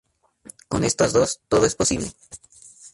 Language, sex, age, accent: Spanish, male, 19-29, México